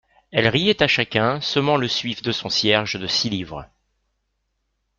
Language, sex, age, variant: French, male, 40-49, Français de métropole